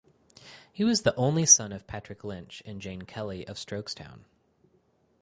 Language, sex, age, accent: English, male, 30-39, United States English